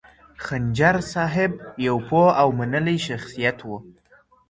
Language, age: Pashto, under 19